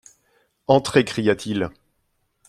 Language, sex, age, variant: French, male, 50-59, Français de métropole